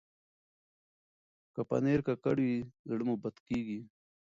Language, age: Pashto, 30-39